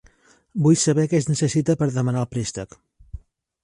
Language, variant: Catalan, Central